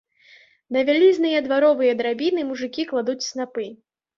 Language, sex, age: Belarusian, female, 19-29